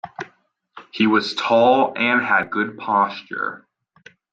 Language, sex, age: English, male, 19-29